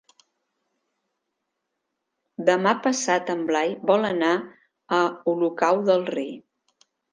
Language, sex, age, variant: Catalan, female, 50-59, Central